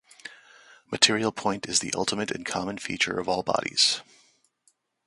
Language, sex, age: English, male, 40-49